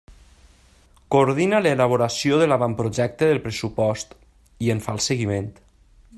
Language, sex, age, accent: Catalan, male, 30-39, valencià